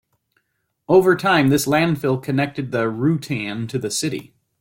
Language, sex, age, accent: English, male, 40-49, United States English